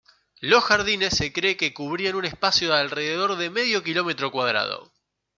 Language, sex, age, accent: Spanish, male, 19-29, Rioplatense: Argentina, Uruguay, este de Bolivia, Paraguay